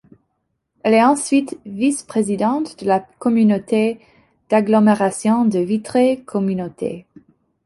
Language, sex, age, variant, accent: French, female, 19-29, Français d'Amérique du Nord, Français du Canada